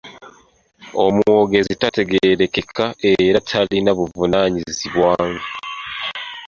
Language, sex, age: Ganda, male, 19-29